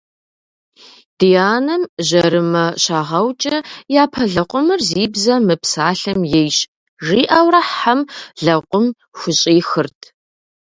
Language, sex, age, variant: Kabardian, female, 30-39, Адыгэбзэ (Къэбэрдей, Кирил, псоми зэдай)